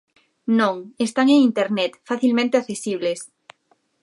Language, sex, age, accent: Galician, female, 30-39, Normativo (estándar)